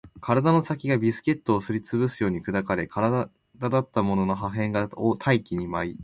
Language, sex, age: Japanese, male, 19-29